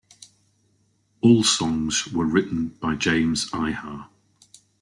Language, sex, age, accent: English, male, 50-59, England English